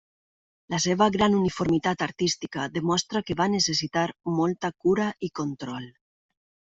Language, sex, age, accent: Catalan, female, 40-49, valencià